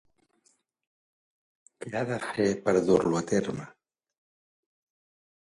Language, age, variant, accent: Catalan, 40-49, Central, central